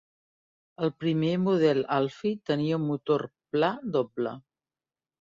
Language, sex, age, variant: Catalan, female, 50-59, Central